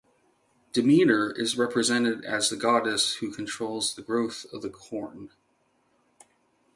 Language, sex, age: English, male, 19-29